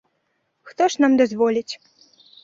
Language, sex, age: Belarusian, female, under 19